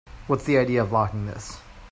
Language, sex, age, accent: English, male, 19-29, United States English